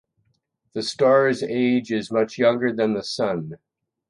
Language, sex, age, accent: English, male, 70-79, Canadian English